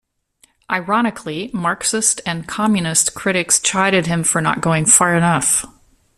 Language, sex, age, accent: English, female, 50-59, United States English